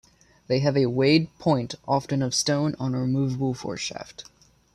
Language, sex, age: English, male, under 19